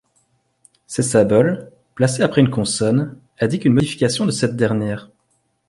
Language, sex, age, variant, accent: French, male, 30-39, Français d'Europe, Français de Belgique